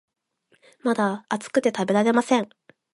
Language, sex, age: Japanese, female, 19-29